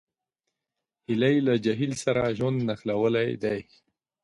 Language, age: Pashto, 40-49